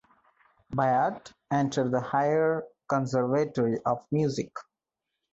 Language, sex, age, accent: English, male, 30-39, India and South Asia (India, Pakistan, Sri Lanka)